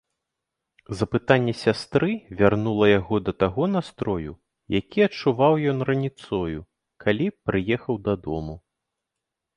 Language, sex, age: Belarusian, male, 30-39